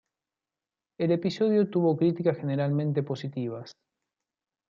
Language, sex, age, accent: Spanish, male, 40-49, Rioplatense: Argentina, Uruguay, este de Bolivia, Paraguay